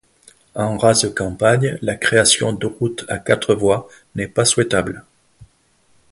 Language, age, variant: French, 50-59, Français de métropole